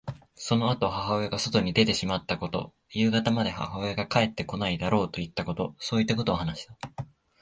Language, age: Japanese, 19-29